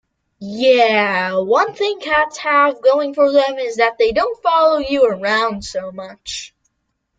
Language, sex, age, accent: English, male, under 19, United States English